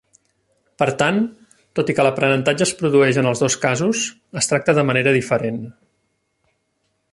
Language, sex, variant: Catalan, male, Central